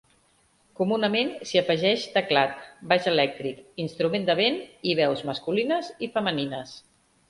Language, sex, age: Catalan, female, 40-49